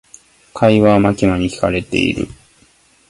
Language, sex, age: Japanese, male, 19-29